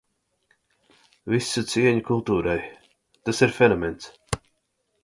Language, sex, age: Latvian, male, 19-29